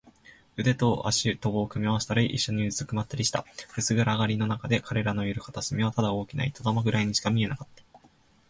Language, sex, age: Japanese, male, 19-29